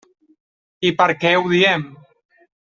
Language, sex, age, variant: Catalan, male, 30-39, Central